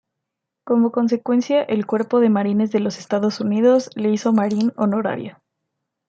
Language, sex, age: Spanish, female, under 19